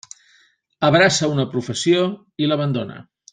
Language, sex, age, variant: Catalan, male, 50-59, Balear